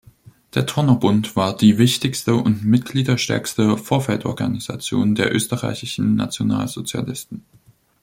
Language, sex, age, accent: German, male, 19-29, Deutschland Deutsch